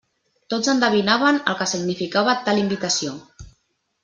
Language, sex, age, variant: Catalan, female, 30-39, Central